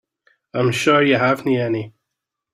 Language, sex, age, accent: English, male, 30-39, Scottish English